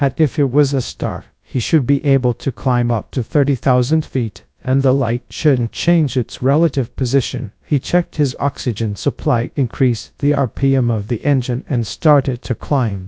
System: TTS, GradTTS